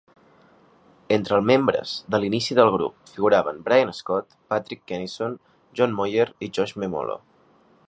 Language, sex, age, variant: Catalan, male, 19-29, Central